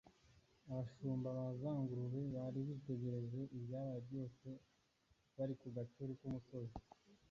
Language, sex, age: Kinyarwanda, male, 19-29